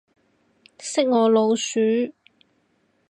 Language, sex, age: Cantonese, female, 30-39